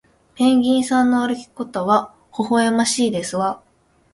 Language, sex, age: Japanese, female, 19-29